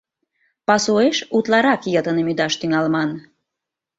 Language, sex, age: Mari, female, 40-49